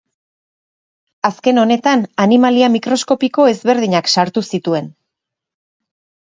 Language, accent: Basque, Erdialdekoa edo Nafarra (Gipuzkoa, Nafarroa)